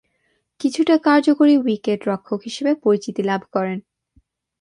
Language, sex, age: Bengali, female, 19-29